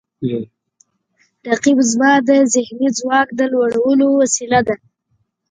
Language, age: Pashto, 30-39